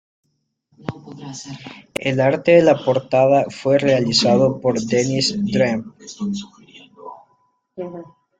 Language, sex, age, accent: Spanish, male, 19-29, América central